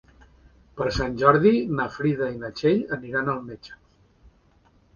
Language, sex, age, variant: Catalan, male, 60-69, Central